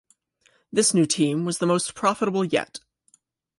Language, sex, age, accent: English, male, 19-29, United States English